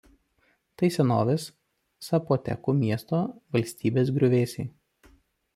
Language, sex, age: Lithuanian, male, 30-39